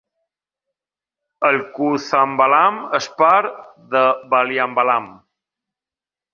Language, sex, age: Catalan, male, 40-49